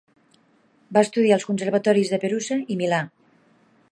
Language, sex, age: Catalan, female, 40-49